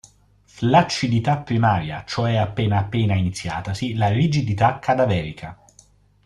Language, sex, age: Italian, male, 30-39